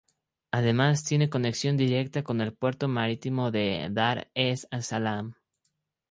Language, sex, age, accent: Spanish, male, 19-29, México